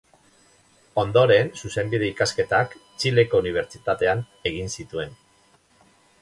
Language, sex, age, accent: Basque, male, 50-59, Mendebalekoa (Araba, Bizkaia, Gipuzkoako mendebaleko herri batzuk)